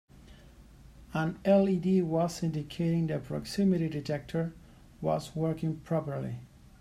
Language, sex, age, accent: English, male, 30-39, United States English